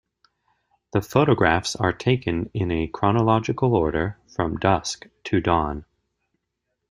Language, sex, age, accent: English, male, 30-39, United States English